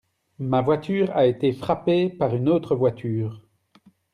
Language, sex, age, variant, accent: French, male, 30-39, Français d'Europe, Français de Belgique